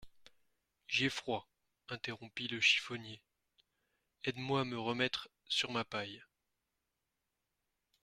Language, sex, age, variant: French, male, 19-29, Français de métropole